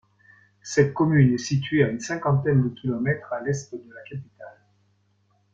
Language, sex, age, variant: French, male, 60-69, Français de métropole